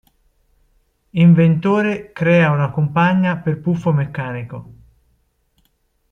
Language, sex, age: Italian, male, 30-39